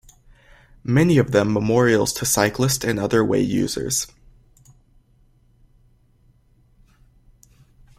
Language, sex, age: English, male, under 19